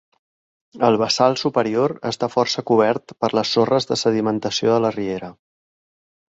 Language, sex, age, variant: Catalan, male, 40-49, Central